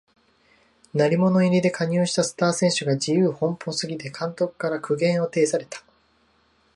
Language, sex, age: Japanese, male, 19-29